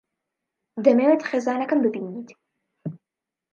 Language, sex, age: Central Kurdish, female, under 19